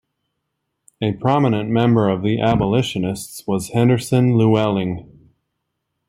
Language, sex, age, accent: English, male, 30-39, United States English